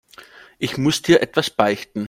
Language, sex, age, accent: German, male, 30-39, Österreichisches Deutsch